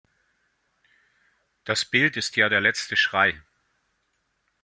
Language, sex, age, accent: German, male, 40-49, Deutschland Deutsch